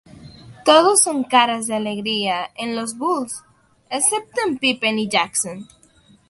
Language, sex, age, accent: Spanish, female, under 19, Caribe: Cuba, Venezuela, Puerto Rico, República Dominicana, Panamá, Colombia caribeña, México caribeño, Costa del golfo de México